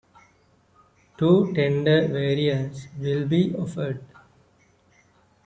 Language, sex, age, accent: English, male, 19-29, India and South Asia (India, Pakistan, Sri Lanka)